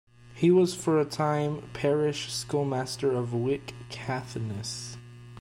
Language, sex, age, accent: English, male, 19-29, United States English